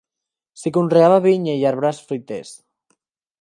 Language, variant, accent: Catalan, Central, gironí